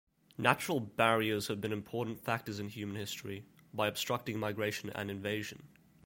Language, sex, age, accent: English, male, 19-29, Australian English